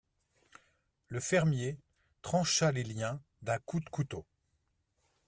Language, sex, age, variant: French, male, 50-59, Français de métropole